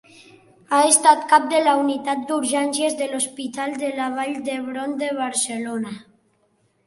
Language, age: Catalan, 19-29